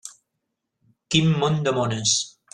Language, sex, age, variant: Catalan, male, 40-49, Central